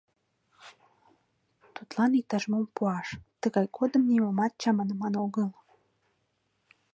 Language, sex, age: Mari, female, 19-29